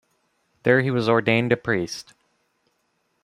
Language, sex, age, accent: English, male, 19-29, United States English